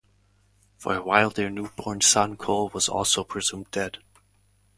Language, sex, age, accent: English, male, 19-29, United States English